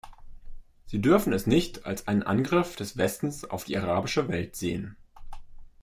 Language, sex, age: German, male, 30-39